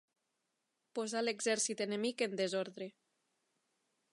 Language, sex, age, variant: Catalan, female, 30-39, Nord-Occidental